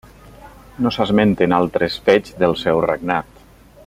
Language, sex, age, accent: Catalan, male, 40-49, valencià